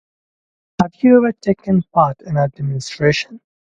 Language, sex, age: English, male, 19-29